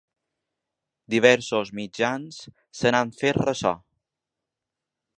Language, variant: Catalan, Balear